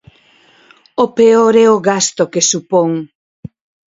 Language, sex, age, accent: Galician, female, 50-59, Normativo (estándar)